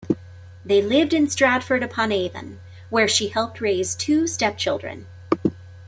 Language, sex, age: English, female, 40-49